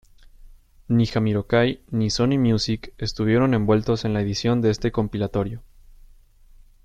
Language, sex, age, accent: Spanish, male, 19-29, México